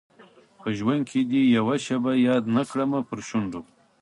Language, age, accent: Pashto, 19-29, معیاري پښتو